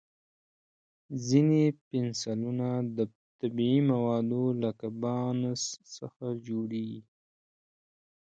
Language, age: Pashto, 19-29